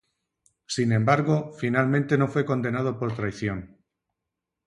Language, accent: Spanish, España: Centro-Sur peninsular (Madrid, Toledo, Castilla-La Mancha)